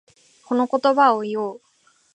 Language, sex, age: Japanese, female, 19-29